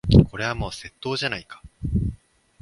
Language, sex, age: Japanese, male, 19-29